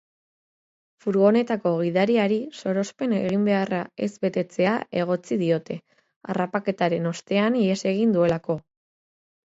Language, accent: Basque, Erdialdekoa edo Nafarra (Gipuzkoa, Nafarroa)